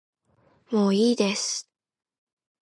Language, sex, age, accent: Japanese, female, 19-29, 標準語